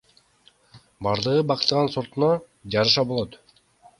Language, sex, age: Kyrgyz, male, 19-29